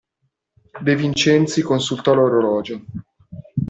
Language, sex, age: Italian, male, 30-39